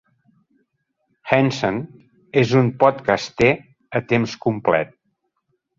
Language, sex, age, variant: Catalan, male, 50-59, Central